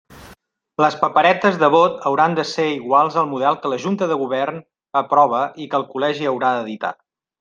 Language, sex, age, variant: Catalan, male, 40-49, Central